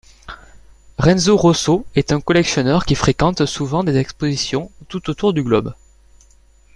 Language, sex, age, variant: French, male, 19-29, Français de métropole